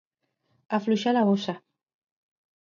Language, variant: Catalan, Central